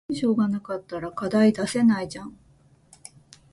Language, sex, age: Japanese, female, 40-49